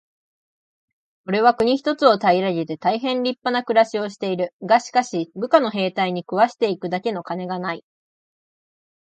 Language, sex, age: Japanese, female, 19-29